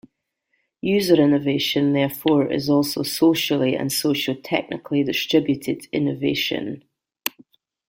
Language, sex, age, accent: English, female, 40-49, Scottish English